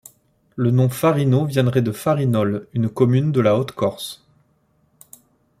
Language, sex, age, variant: French, male, 30-39, Français de métropole